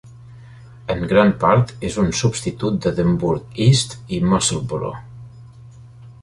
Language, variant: Catalan, Central